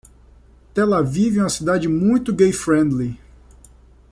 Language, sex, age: Portuguese, male, 19-29